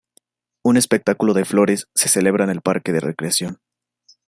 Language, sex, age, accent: Spanish, male, 19-29, México